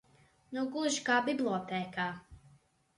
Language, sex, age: Latvian, female, under 19